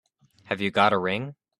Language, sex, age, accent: English, male, 19-29, United States English